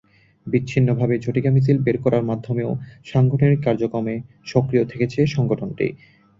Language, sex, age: Bengali, male, 19-29